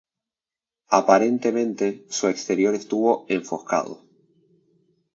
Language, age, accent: Spanish, 19-29, Rioplatense: Argentina, Uruguay, este de Bolivia, Paraguay